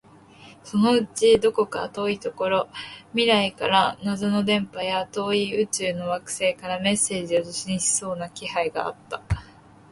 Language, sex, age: Japanese, female, under 19